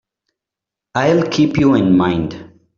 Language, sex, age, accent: English, male, 40-49, India and South Asia (India, Pakistan, Sri Lanka)